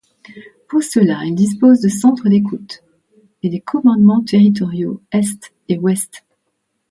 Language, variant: French, Français de métropole